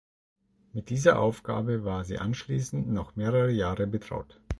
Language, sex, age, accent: German, male, 40-49, Deutschland Deutsch